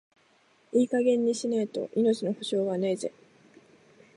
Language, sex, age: Japanese, female, 19-29